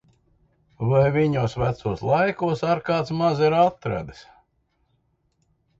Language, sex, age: Latvian, male, 50-59